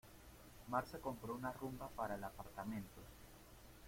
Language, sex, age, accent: Spanish, male, 30-39, Caribe: Cuba, Venezuela, Puerto Rico, República Dominicana, Panamá, Colombia caribeña, México caribeño, Costa del golfo de México